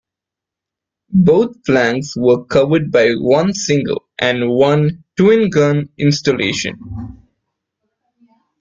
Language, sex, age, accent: English, male, 19-29, India and South Asia (India, Pakistan, Sri Lanka)